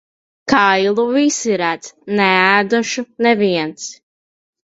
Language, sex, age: Latvian, female, 19-29